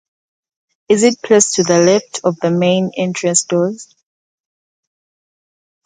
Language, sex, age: English, female, 19-29